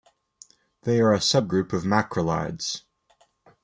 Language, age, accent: English, 19-29, United States English